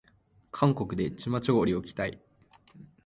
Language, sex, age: Japanese, male, 19-29